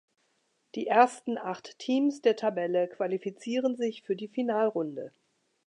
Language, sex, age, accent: German, female, 50-59, Deutschland Deutsch